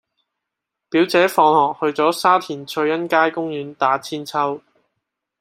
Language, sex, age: Cantonese, male, 19-29